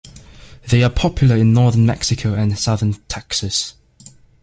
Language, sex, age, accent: English, male, 19-29, England English